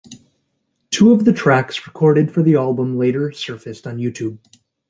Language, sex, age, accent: English, male, 19-29, United States English